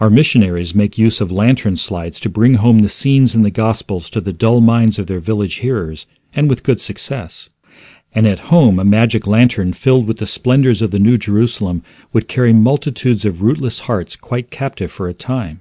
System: none